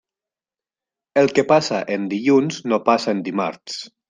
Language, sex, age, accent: Catalan, male, 19-29, valencià